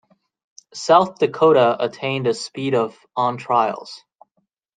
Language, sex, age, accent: English, male, 30-39, United States English